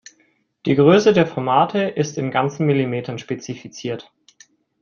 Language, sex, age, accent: German, male, 19-29, Deutschland Deutsch